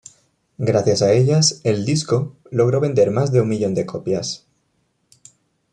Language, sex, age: Spanish, male, 19-29